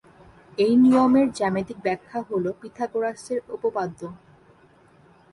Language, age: Bengali, 19-29